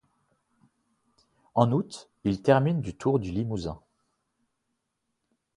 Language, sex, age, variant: French, male, 30-39, Français de métropole